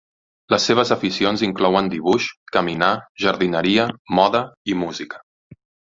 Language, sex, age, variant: Catalan, male, 30-39, Central